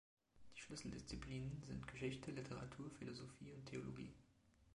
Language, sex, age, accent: German, male, 19-29, Deutschland Deutsch